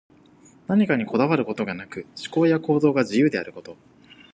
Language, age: Japanese, 19-29